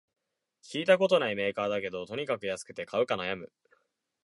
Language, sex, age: Japanese, male, 19-29